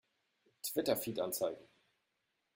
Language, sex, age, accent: German, male, 30-39, Deutschland Deutsch